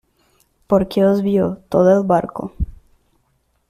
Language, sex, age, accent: Spanish, female, under 19, México